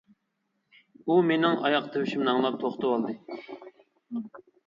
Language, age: Uyghur, 30-39